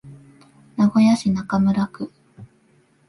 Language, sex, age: Japanese, female, 19-29